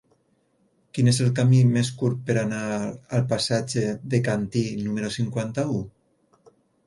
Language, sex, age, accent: Catalan, male, 50-59, valencià